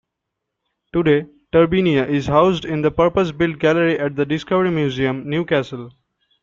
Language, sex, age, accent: English, male, 19-29, India and South Asia (India, Pakistan, Sri Lanka)